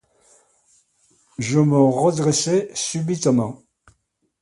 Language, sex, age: French, male, 70-79